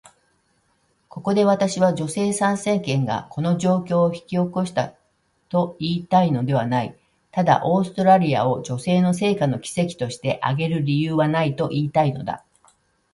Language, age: Japanese, 60-69